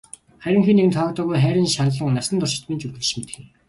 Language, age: Mongolian, 19-29